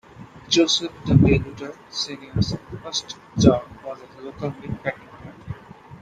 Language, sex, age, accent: English, male, 19-29, India and South Asia (India, Pakistan, Sri Lanka)